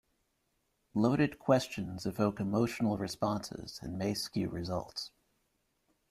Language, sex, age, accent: English, male, 19-29, United States English